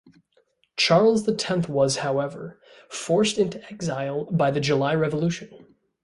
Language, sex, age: English, male, 19-29